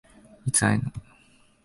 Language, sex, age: Japanese, male, 19-29